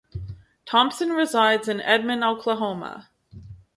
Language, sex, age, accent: English, female, 30-39, Canadian English